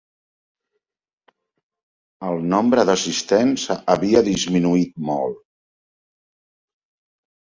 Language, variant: Catalan, Central